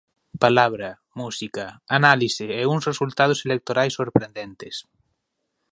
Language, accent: Galician, Oriental (común en zona oriental)